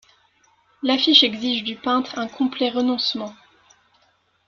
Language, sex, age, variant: French, female, 19-29, Français de métropole